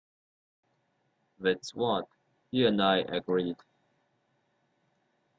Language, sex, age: English, male, 19-29